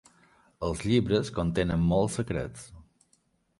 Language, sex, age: Catalan, male, 40-49